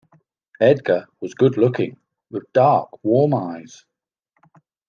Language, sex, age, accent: English, male, 40-49, England English